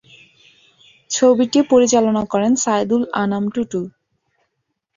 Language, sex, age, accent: Bengali, female, 30-39, Native